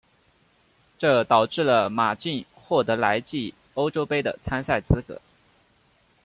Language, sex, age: Chinese, male, 19-29